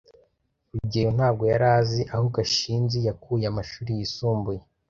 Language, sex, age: Kinyarwanda, male, under 19